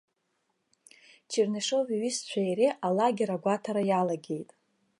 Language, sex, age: Abkhazian, female, 30-39